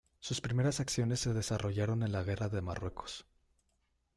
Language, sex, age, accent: Spanish, male, 19-29, México